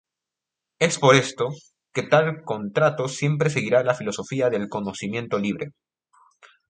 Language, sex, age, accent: Spanish, male, under 19, Andino-Pacífico: Colombia, Perú, Ecuador, oeste de Bolivia y Venezuela andina